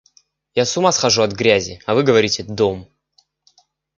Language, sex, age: Russian, male, 19-29